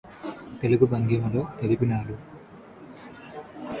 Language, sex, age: Telugu, male, under 19